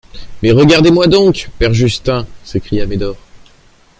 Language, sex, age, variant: French, male, 30-39, Français de métropole